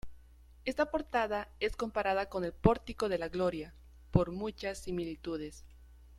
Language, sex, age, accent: Spanish, female, under 19, Andino-Pacífico: Colombia, Perú, Ecuador, oeste de Bolivia y Venezuela andina